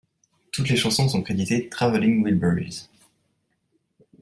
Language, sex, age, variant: French, male, 19-29, Français de métropole